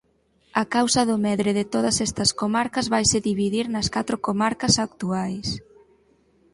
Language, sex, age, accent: Galician, female, 19-29, Normativo (estándar)